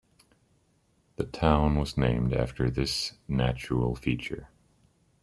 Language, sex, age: English, male, 30-39